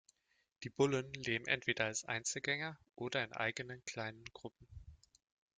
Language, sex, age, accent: German, male, 19-29, Deutschland Deutsch